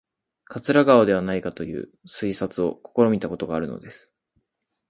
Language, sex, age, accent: Japanese, male, 19-29, 標準